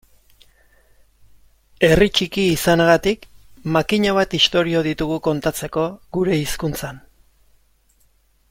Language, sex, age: Basque, male, 40-49